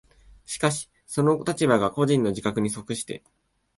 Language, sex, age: Japanese, male, 19-29